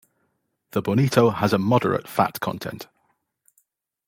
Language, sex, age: English, male, 40-49